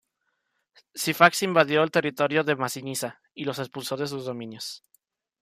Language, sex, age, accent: Spanish, male, under 19, México